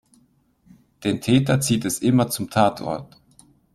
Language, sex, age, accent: German, male, 30-39, Schweizerdeutsch